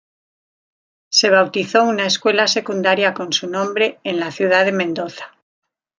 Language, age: Spanish, 60-69